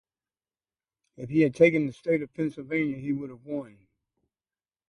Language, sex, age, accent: English, male, 60-69, United States English